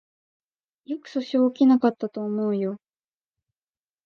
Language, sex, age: Japanese, female, 19-29